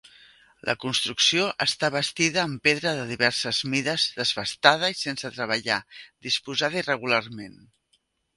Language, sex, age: Catalan, female, 50-59